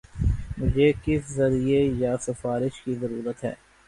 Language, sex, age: Urdu, male, 19-29